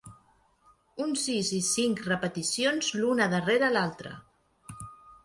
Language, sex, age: Catalan, female, 50-59